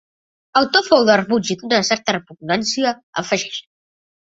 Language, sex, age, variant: Catalan, female, 40-49, Central